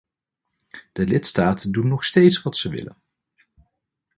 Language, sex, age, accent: Dutch, male, 30-39, Nederlands Nederlands